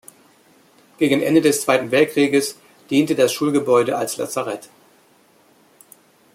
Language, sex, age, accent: German, male, 50-59, Deutschland Deutsch